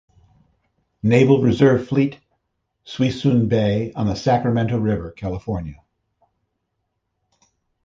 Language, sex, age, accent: English, male, 50-59, United States English